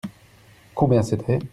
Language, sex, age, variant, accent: French, male, 30-39, Français d'Europe, Français de Belgique